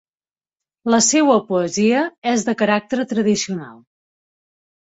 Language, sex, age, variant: Catalan, female, 40-49, Central